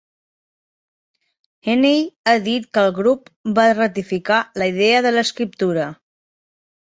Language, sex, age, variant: Catalan, female, 30-39, Septentrional